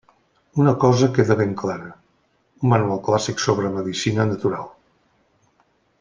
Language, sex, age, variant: Catalan, male, 60-69, Central